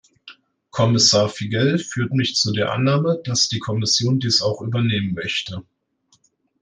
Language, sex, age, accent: German, male, 19-29, Deutschland Deutsch